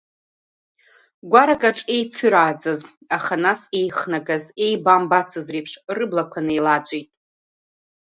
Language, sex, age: Abkhazian, female, 30-39